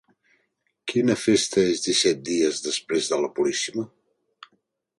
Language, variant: Catalan, Central